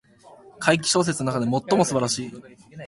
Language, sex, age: Japanese, male, under 19